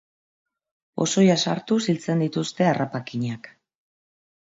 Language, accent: Basque, Mendebalekoa (Araba, Bizkaia, Gipuzkoako mendebaleko herri batzuk)